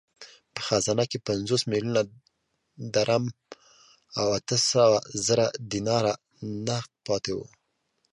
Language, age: Pashto, 19-29